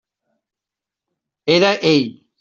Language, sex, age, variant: Catalan, male, 30-39, Central